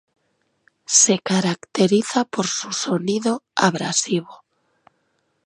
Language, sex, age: Spanish, female, 30-39